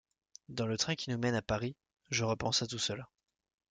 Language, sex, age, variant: French, male, 19-29, Français de métropole